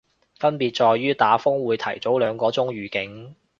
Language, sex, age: Cantonese, male, 19-29